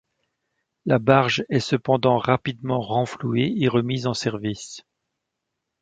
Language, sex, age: French, male, 40-49